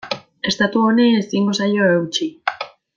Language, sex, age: Basque, female, 19-29